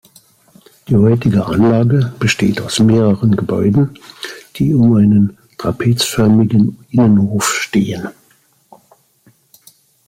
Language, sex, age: German, male, 60-69